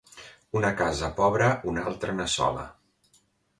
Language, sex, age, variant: Catalan, male, 40-49, Central